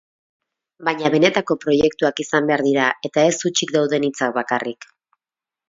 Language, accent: Basque, Mendebalekoa (Araba, Bizkaia, Gipuzkoako mendebaleko herri batzuk)